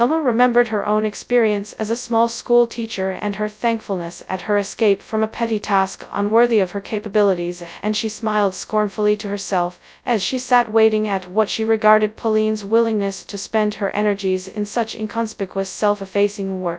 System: TTS, FastPitch